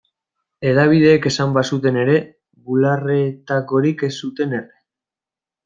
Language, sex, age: Basque, male, 19-29